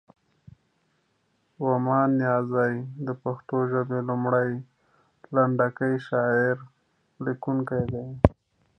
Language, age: Pashto, 30-39